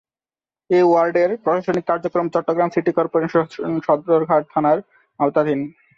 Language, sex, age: Bengali, male, 19-29